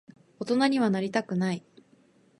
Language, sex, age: Japanese, female, 19-29